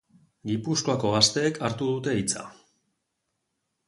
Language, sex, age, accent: Basque, male, 40-49, Mendebalekoa (Araba, Bizkaia, Gipuzkoako mendebaleko herri batzuk)